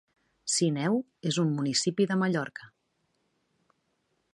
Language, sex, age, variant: Catalan, female, 40-49, Central